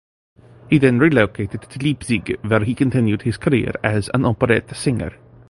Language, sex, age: English, male, 19-29